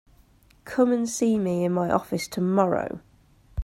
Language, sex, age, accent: English, female, 30-39, England English